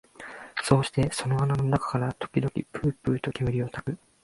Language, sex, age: Japanese, male, 19-29